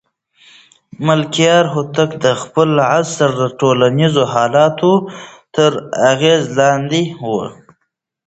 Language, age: Pashto, 19-29